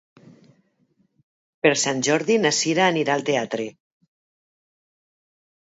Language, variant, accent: Catalan, Valencià meridional, valencià